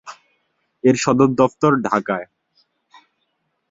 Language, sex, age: Bengali, male, 19-29